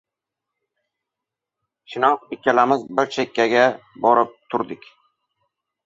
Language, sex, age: Uzbek, male, 30-39